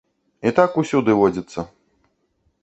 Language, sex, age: Belarusian, male, 40-49